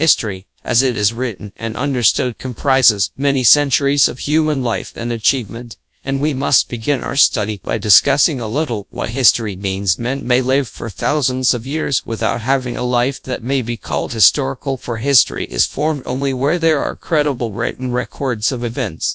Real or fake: fake